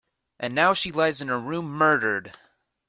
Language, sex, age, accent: English, male, under 19, United States English